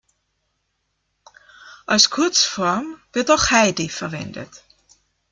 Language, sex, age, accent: German, female, 50-59, Österreichisches Deutsch